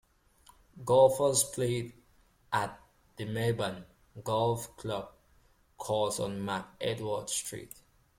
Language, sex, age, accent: English, male, 19-29, England English